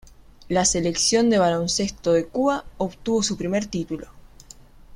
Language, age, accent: Spanish, under 19, Rioplatense: Argentina, Uruguay, este de Bolivia, Paraguay